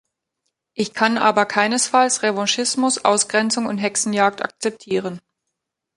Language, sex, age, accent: German, female, 40-49, Deutschland Deutsch